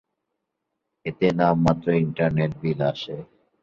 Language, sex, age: Bengali, male, 19-29